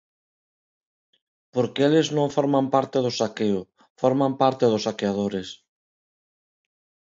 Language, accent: Galician, Neofalante